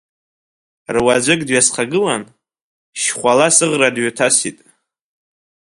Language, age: Abkhazian, under 19